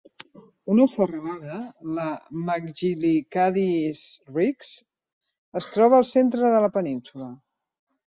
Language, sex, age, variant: Catalan, female, 40-49, Central